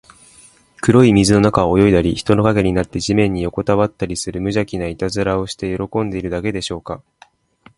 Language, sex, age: Japanese, male, 19-29